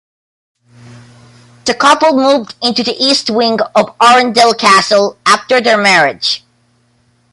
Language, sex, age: English, male, 19-29